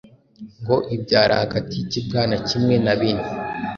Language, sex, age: Kinyarwanda, male, 19-29